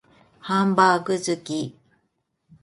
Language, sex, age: Japanese, female, 40-49